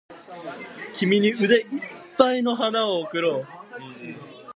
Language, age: Japanese, 19-29